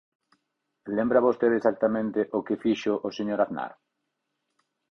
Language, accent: Galician, Central (gheada); Normativo (estándar)